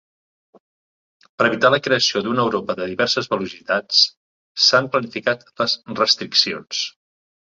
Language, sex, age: Catalan, male, 50-59